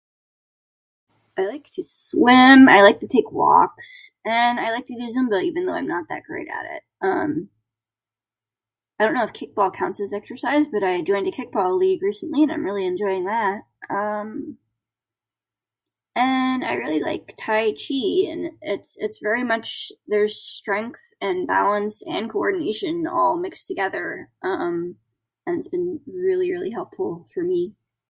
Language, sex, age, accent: English, female, 30-39, United States English